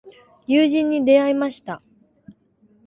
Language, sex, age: Japanese, female, 19-29